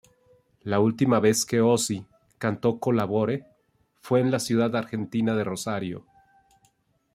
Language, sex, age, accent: Spanish, male, 40-49, México